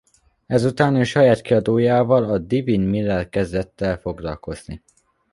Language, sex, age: Hungarian, male, under 19